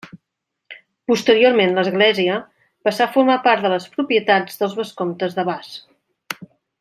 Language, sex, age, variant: Catalan, female, 50-59, Central